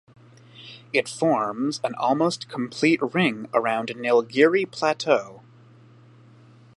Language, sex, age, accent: English, male, 19-29, Canadian English